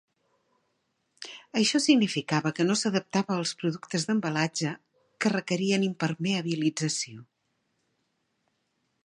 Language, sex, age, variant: Catalan, female, 50-59, Central